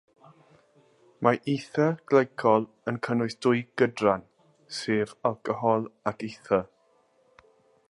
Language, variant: Welsh, South-Western Welsh